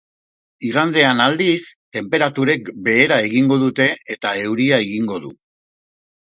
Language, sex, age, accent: Basque, male, 50-59, Erdialdekoa edo Nafarra (Gipuzkoa, Nafarroa)